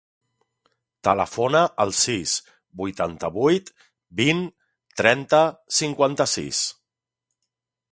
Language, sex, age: Catalan, male, 40-49